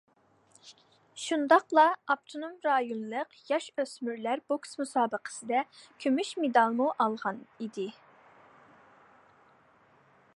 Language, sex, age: Uyghur, female, under 19